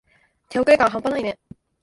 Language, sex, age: Japanese, female, under 19